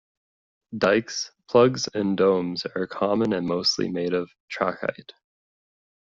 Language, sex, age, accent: English, male, 19-29, Canadian English